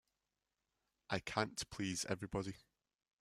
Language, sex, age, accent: English, male, 19-29, Scottish English